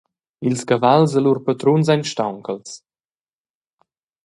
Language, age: Romansh, 19-29